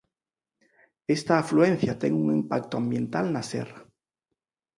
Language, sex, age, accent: Galician, male, 40-49, Normativo (estándar)